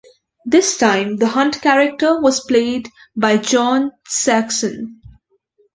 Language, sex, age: English, female, under 19